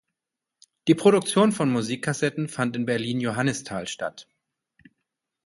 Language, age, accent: German, 40-49, Deutschland Deutsch